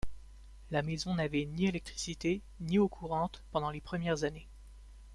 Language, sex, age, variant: French, male, 19-29, Français de métropole